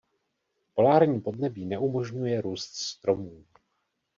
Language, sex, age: Czech, male, 40-49